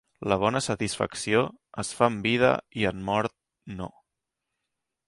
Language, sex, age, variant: Catalan, male, 19-29, Central